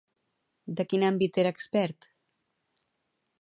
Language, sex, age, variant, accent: Catalan, female, 40-49, Central, central